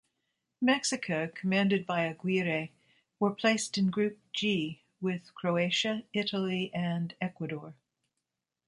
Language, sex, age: English, female, 60-69